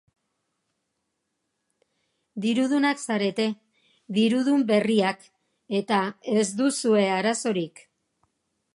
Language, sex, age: Basque, female, 60-69